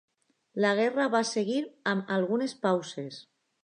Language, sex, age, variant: Catalan, female, under 19, Alacantí